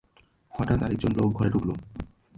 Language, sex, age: Bengali, male, 19-29